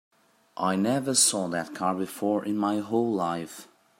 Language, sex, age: English, male, 30-39